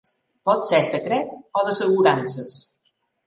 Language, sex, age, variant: Catalan, female, 40-49, Balear